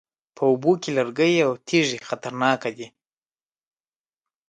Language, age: Pashto, 19-29